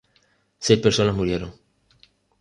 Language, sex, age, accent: Spanish, male, 30-39, España: Islas Canarias